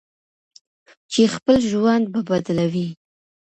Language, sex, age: Pashto, female, under 19